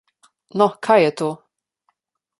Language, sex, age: Slovenian, female, under 19